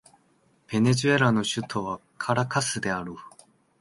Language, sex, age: Japanese, male, 19-29